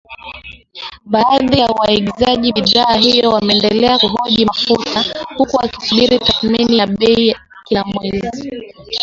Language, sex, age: Swahili, female, 19-29